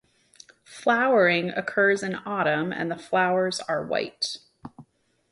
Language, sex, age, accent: English, female, 30-39, United States English